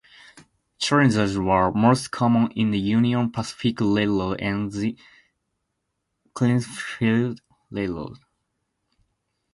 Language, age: English, 19-29